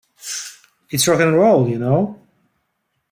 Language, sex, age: English, male, 40-49